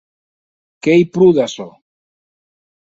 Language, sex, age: Occitan, male, 60-69